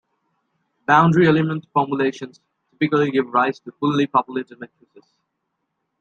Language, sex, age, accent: English, male, 19-29, United States English